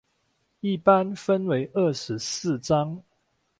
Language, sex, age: Chinese, male, 30-39